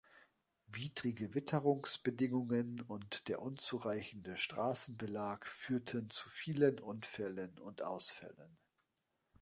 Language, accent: German, Deutschland Deutsch